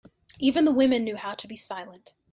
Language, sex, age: English, female, 30-39